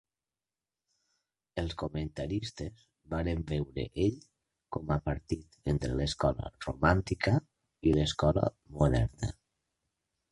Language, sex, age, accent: Catalan, male, 50-59, valencià